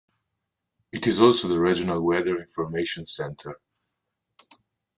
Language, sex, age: English, male, 30-39